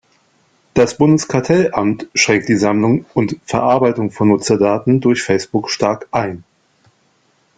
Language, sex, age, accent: German, male, 40-49, Deutschland Deutsch